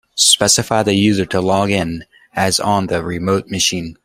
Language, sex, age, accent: English, male, 30-39, United States English